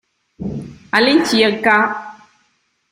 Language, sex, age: Italian, female, 30-39